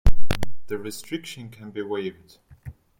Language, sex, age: English, male, 19-29